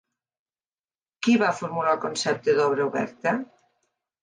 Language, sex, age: Catalan, female, 50-59